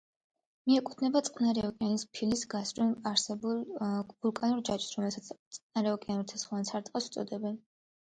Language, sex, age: Georgian, female, 19-29